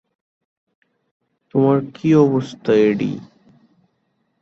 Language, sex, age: Bengali, male, 19-29